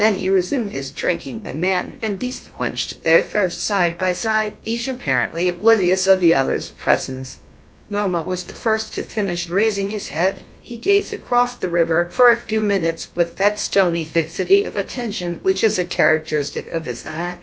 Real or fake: fake